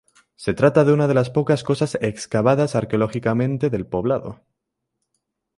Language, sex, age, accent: Spanish, male, under 19, España: Centro-Sur peninsular (Madrid, Toledo, Castilla-La Mancha)